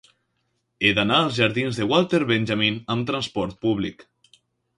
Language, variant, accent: Catalan, Central, central; valencià